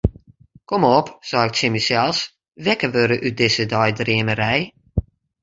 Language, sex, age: Western Frisian, female, 50-59